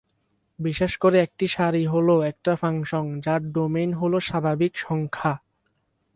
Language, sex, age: Bengali, male, 19-29